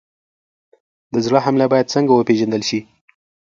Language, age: Pashto, under 19